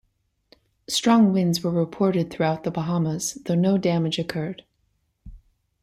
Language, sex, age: English, female, 40-49